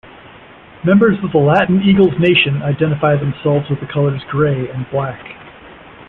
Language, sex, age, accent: English, male, 50-59, United States English